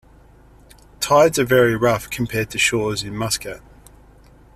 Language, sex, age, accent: English, male, 30-39, Australian English